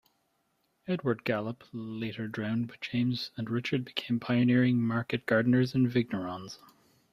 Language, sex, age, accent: English, male, 19-29, Irish English